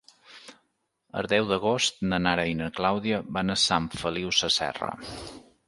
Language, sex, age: Catalan, male, 40-49